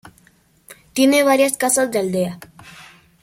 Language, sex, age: Spanish, female, 19-29